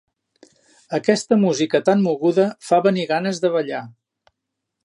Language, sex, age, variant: Catalan, male, 60-69, Central